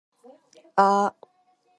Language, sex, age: Chinese, female, 19-29